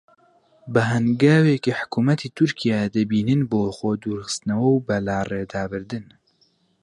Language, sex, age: Central Kurdish, male, 19-29